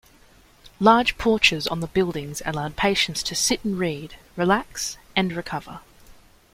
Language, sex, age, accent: English, female, 19-29, Australian English